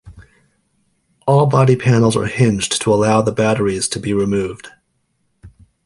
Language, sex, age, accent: English, male, 40-49, United States English